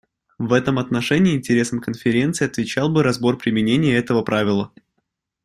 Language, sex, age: Russian, male, 19-29